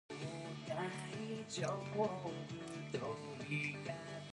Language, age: English, under 19